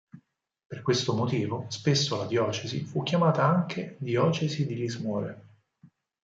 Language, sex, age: Italian, male, 30-39